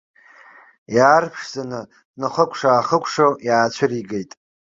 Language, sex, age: Abkhazian, male, 40-49